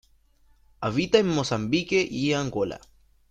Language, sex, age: Spanish, male, 19-29